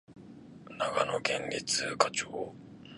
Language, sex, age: Japanese, male, 19-29